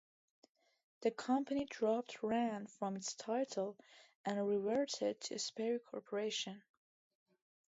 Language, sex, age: English, female, under 19